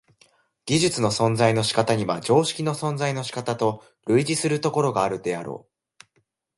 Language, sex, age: Japanese, male, under 19